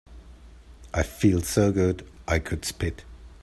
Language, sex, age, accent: English, male, 30-39, England English